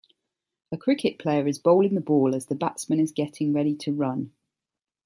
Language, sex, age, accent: English, female, 40-49, England English